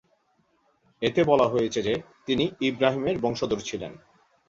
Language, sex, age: Bengali, male, 19-29